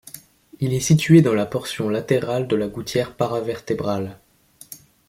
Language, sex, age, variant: French, male, under 19, Français de métropole